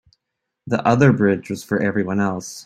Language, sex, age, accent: English, male, 19-29, United States English